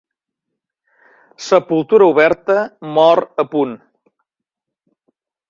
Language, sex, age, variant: Catalan, male, 60-69, Central